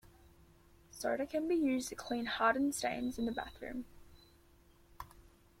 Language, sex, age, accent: English, female, under 19, Australian English